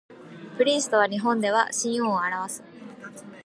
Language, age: Japanese, 19-29